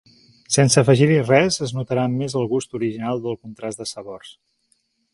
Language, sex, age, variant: Catalan, male, 50-59, Septentrional